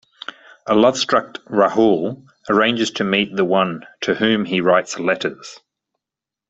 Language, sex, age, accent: English, male, 40-49, Australian English